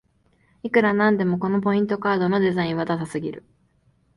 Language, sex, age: Japanese, female, 19-29